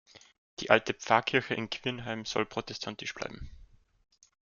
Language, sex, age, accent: German, male, 19-29, Österreichisches Deutsch